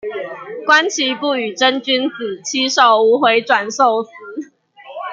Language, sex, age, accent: Chinese, male, 19-29, 出生地：新北市